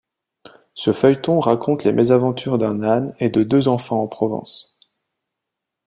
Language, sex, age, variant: French, male, 19-29, Français de métropole